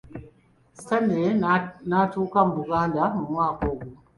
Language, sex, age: Ganda, male, 19-29